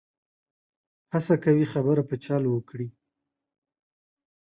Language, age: Pashto, 30-39